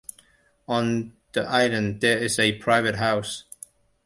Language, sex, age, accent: English, male, 19-29, Hong Kong English